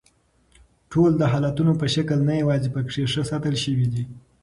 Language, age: Pashto, under 19